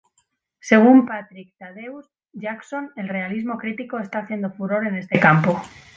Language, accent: Spanish, España: Centro-Sur peninsular (Madrid, Toledo, Castilla-La Mancha)